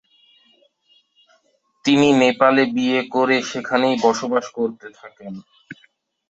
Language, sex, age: Bengali, male, 19-29